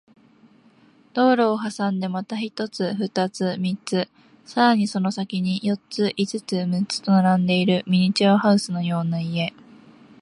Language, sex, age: Japanese, female, 19-29